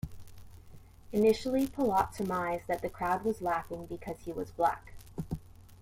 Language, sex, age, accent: English, female, 30-39, United States English